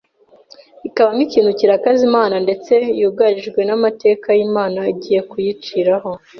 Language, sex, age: Kinyarwanda, female, 19-29